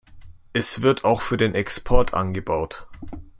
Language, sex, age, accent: German, male, 19-29, Deutschland Deutsch